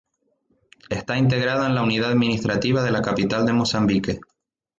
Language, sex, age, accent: Spanish, male, 19-29, España: Islas Canarias